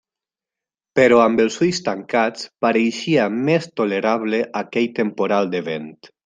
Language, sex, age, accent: Catalan, male, 19-29, valencià